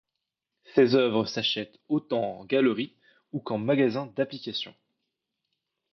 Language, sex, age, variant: French, male, 19-29, Français de métropole